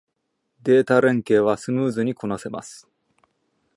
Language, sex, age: Japanese, male, 19-29